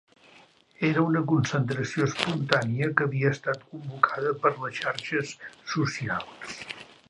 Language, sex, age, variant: Catalan, male, 60-69, Central